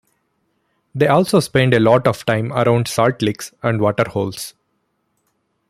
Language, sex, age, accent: English, male, 30-39, India and South Asia (India, Pakistan, Sri Lanka)